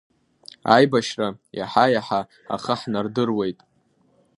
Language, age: Abkhazian, under 19